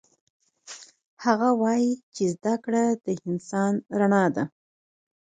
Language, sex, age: Pashto, female, 30-39